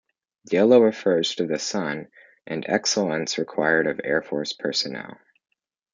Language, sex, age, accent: English, male, under 19, Canadian English